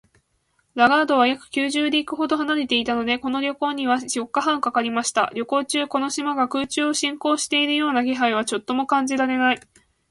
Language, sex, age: Japanese, female, 19-29